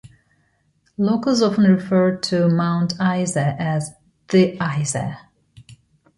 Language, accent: English, United States English